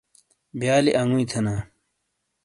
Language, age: Shina, 30-39